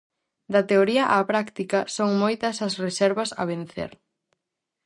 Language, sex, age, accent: Galician, female, 19-29, Normativo (estándar)